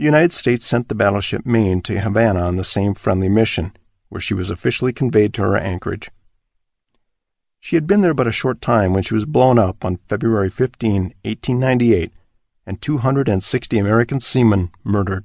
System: none